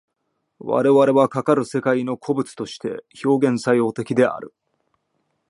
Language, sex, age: Japanese, male, 19-29